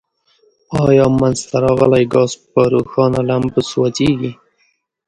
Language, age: Pashto, 30-39